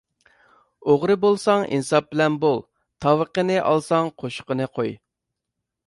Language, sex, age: Uyghur, male, 30-39